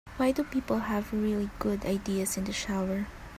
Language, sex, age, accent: English, female, 19-29, Filipino